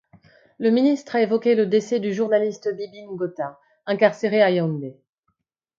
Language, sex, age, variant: French, female, 30-39, Français de métropole